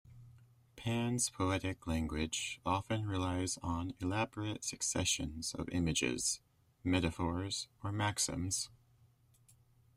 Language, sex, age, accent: English, male, 30-39, United States English